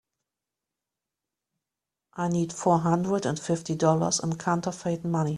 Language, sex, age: English, female, 50-59